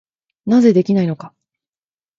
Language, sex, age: Japanese, female, 30-39